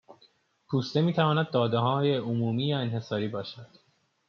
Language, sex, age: Persian, male, 19-29